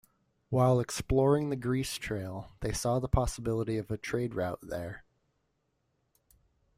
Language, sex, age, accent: English, male, under 19, United States English